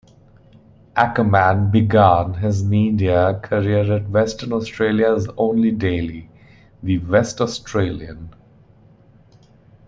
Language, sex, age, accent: English, male, 30-39, India and South Asia (India, Pakistan, Sri Lanka)